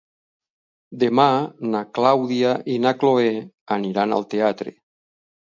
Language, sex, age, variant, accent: Catalan, male, 60-69, Valencià central, valencià